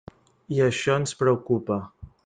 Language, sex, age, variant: Catalan, male, 30-39, Central